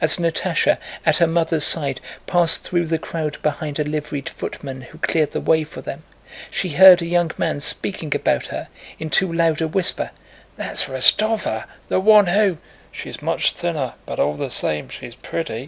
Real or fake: real